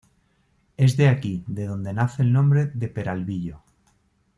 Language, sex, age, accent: Spanish, male, 40-49, España: Norte peninsular (Asturias, Castilla y León, Cantabria, País Vasco, Navarra, Aragón, La Rioja, Guadalajara, Cuenca)